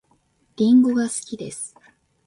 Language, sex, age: Japanese, female, 19-29